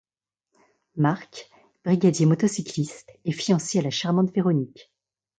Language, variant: French, Français de métropole